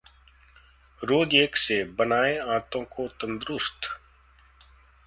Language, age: Hindi, 40-49